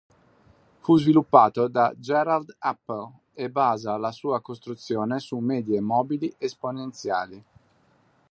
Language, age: Italian, 30-39